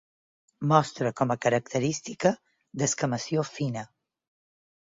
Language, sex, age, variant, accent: Catalan, female, 60-69, Balear, balear